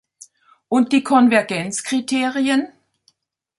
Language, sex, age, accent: German, female, 70-79, Deutschland Deutsch